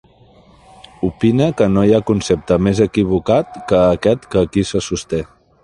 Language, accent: Catalan, Empordanès